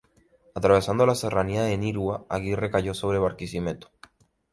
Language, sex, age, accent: Spanish, male, 19-29, España: Islas Canarias